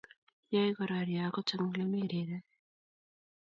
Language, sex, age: Kalenjin, female, 19-29